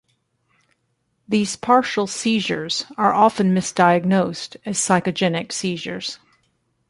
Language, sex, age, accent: English, female, 50-59, United States English